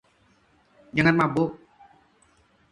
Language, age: Indonesian, 19-29